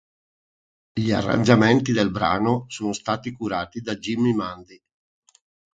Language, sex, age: Italian, male, 40-49